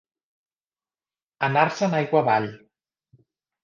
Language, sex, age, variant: Catalan, male, 40-49, Central